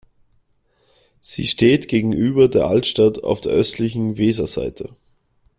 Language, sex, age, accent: German, male, 19-29, Österreichisches Deutsch